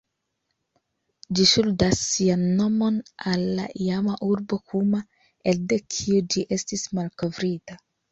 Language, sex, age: Esperanto, female, 19-29